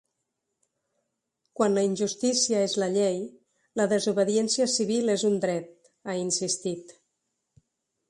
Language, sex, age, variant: Catalan, female, 40-49, Central